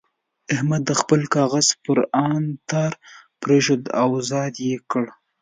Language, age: Pashto, 19-29